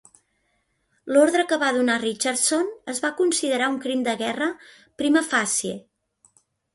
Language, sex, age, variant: Catalan, female, 40-49, Central